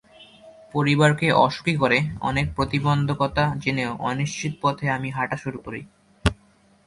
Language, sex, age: Bengali, male, under 19